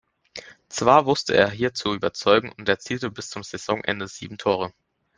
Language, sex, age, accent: German, male, under 19, Deutschland Deutsch